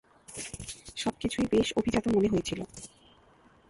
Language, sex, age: Bengali, female, 19-29